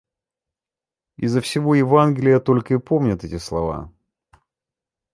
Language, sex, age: Russian, male, 30-39